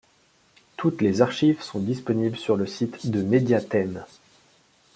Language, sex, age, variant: French, male, 30-39, Français de métropole